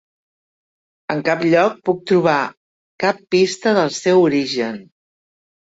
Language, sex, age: Catalan, female, 60-69